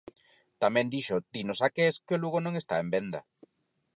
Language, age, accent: Galician, 40-49, Normativo (estándar); Neofalante